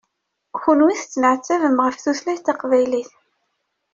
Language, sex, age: Kabyle, female, 30-39